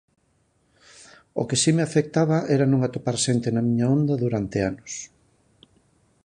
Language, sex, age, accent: Galician, male, 50-59, Atlántico (seseo e gheada)